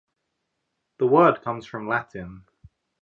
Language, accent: English, England English